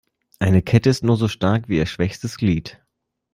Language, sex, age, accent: German, male, 30-39, Deutschland Deutsch